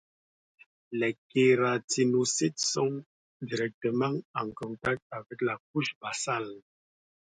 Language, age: French, 30-39